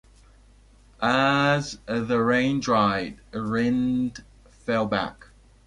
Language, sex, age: English, male, 19-29